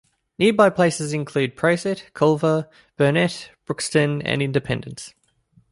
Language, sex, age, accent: English, male, 19-29, Australian English